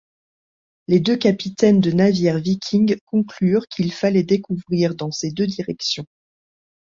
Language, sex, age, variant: French, female, 40-49, Français de métropole